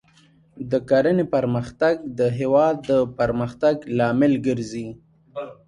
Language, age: Pashto, 19-29